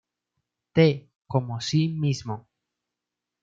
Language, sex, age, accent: Spanish, male, 19-29, Andino-Pacífico: Colombia, Perú, Ecuador, oeste de Bolivia y Venezuela andina